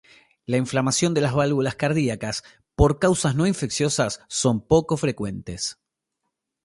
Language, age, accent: Spanish, 30-39, Rioplatense: Argentina, Uruguay, este de Bolivia, Paraguay